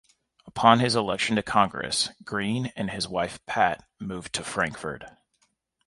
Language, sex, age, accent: English, male, 30-39, United States English